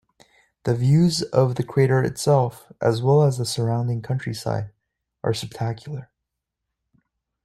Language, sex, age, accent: English, male, 19-29, Canadian English